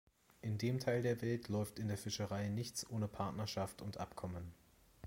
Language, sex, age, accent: German, male, 30-39, Deutschland Deutsch